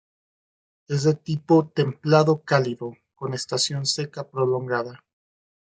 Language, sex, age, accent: Spanish, male, 40-49, México